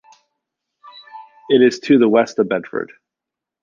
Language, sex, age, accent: English, male, 40-49, Canadian English